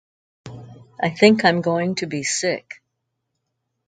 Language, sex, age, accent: English, female, 60-69, United States English